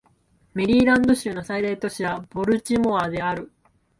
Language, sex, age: Japanese, female, 19-29